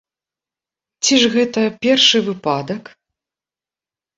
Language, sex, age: Belarusian, female, 30-39